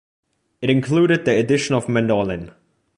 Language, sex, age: English, male, under 19